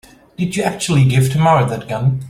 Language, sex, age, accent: English, male, 40-49, United States English